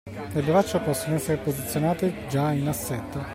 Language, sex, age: Italian, male, 40-49